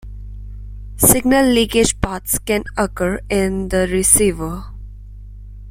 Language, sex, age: English, female, 19-29